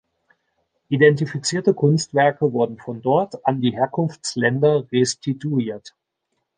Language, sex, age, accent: German, male, 40-49, Deutschland Deutsch